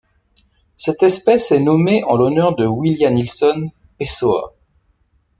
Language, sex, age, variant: French, male, 40-49, Français de métropole